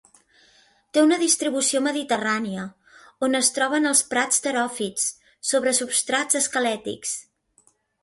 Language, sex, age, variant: Catalan, female, 40-49, Central